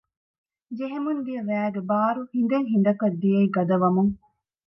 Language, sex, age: Divehi, female, 30-39